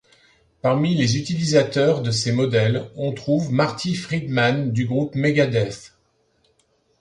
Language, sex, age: French, male, 50-59